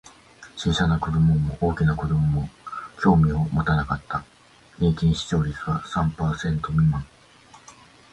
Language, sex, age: Japanese, male, 50-59